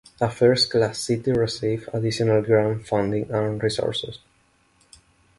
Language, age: English, 19-29